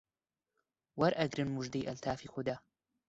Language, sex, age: Central Kurdish, male, 19-29